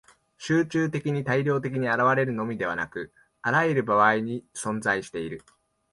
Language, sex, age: Japanese, male, 19-29